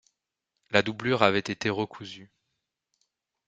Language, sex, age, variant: French, male, 19-29, Français de métropole